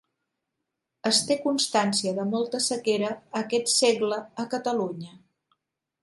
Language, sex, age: Catalan, female, 60-69